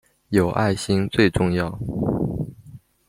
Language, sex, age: Chinese, male, 19-29